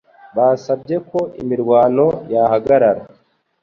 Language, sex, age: Kinyarwanda, male, 19-29